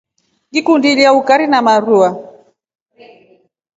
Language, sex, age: Rombo, female, 30-39